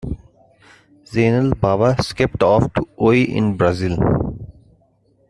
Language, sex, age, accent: English, male, 19-29, India and South Asia (India, Pakistan, Sri Lanka)